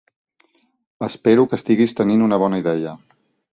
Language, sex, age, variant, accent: Catalan, male, 40-49, Central, gironí